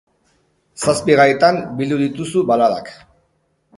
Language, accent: Basque, Erdialdekoa edo Nafarra (Gipuzkoa, Nafarroa)